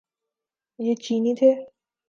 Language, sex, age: Urdu, female, 19-29